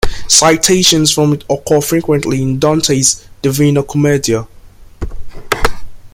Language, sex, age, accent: English, male, under 19, England English